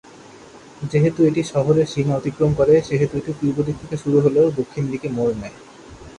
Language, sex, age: Bengali, male, 19-29